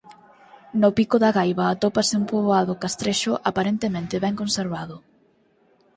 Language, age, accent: Galician, 19-29, Normativo (estándar)